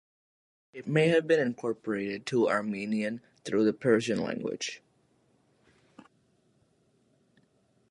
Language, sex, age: English, male, under 19